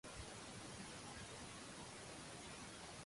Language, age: Cantonese, 19-29